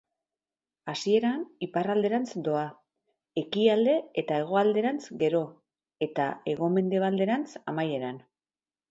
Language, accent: Basque, Mendebalekoa (Araba, Bizkaia, Gipuzkoako mendebaleko herri batzuk)